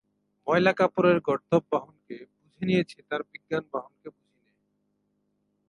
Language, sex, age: Bengali, male, 19-29